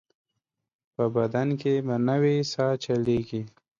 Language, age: Pashto, 19-29